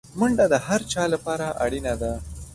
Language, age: Pashto, under 19